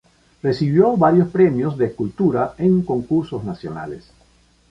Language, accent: Spanish, Caribe: Cuba, Venezuela, Puerto Rico, República Dominicana, Panamá, Colombia caribeña, México caribeño, Costa del golfo de México